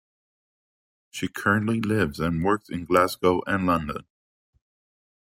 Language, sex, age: English, male, 60-69